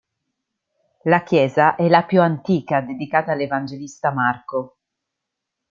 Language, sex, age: Italian, female, 30-39